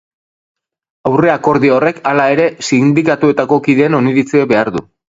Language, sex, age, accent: Basque, male, under 19, Erdialdekoa edo Nafarra (Gipuzkoa, Nafarroa)